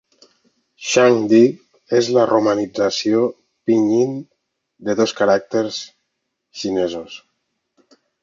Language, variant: Catalan, Nord-Occidental